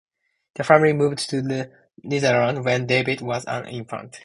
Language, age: English, 19-29